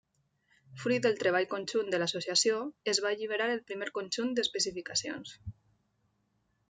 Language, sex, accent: Catalan, female, valencià